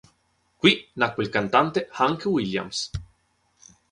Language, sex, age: Italian, male, 19-29